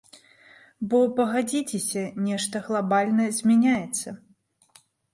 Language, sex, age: Belarusian, female, 30-39